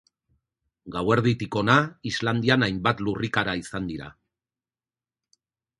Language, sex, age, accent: Basque, male, 40-49, Erdialdekoa edo Nafarra (Gipuzkoa, Nafarroa)